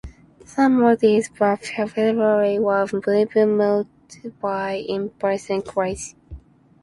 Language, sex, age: English, female, under 19